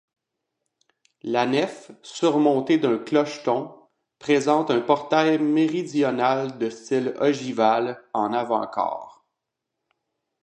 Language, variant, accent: French, Français d'Amérique du Nord, Français du Canada